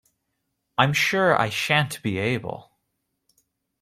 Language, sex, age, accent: English, male, 19-29, United States English